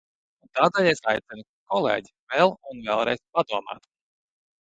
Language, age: Latvian, 30-39